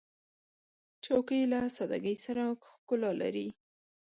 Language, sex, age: Pashto, female, 19-29